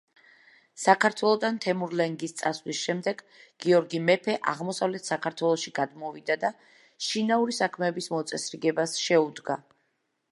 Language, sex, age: Georgian, female, 40-49